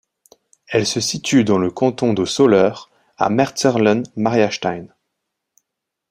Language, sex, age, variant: French, male, 19-29, Français de métropole